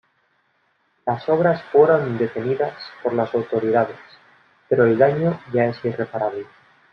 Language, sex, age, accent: Spanish, male, 30-39, España: Centro-Sur peninsular (Madrid, Toledo, Castilla-La Mancha)